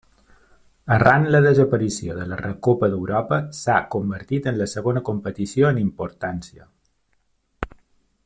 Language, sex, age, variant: Catalan, male, 40-49, Balear